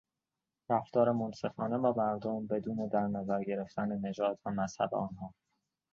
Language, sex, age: Persian, male, 19-29